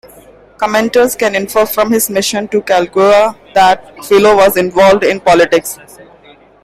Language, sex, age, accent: English, male, 19-29, India and South Asia (India, Pakistan, Sri Lanka)